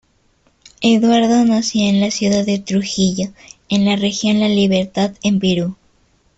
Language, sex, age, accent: Spanish, female, under 19, Andino-Pacífico: Colombia, Perú, Ecuador, oeste de Bolivia y Venezuela andina